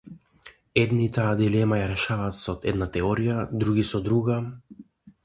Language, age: Macedonian, 19-29